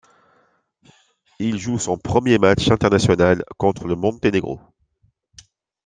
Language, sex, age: French, male, 30-39